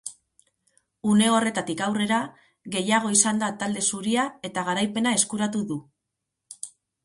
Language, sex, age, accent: Basque, female, 40-49, Mendebalekoa (Araba, Bizkaia, Gipuzkoako mendebaleko herri batzuk)